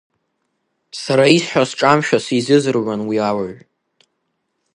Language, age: Abkhazian, under 19